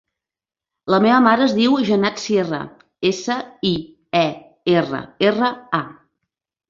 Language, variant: Catalan, Central